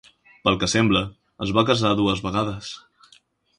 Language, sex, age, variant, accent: Catalan, male, under 19, Central, central; valencià